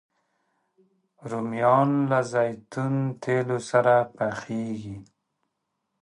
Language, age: Pashto, 50-59